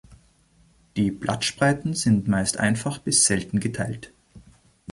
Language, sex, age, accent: German, male, 30-39, Österreichisches Deutsch